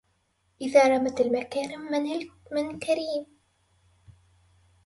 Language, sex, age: Arabic, female, 19-29